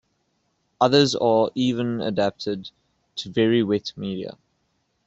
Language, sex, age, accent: English, male, 19-29, Southern African (South Africa, Zimbabwe, Namibia)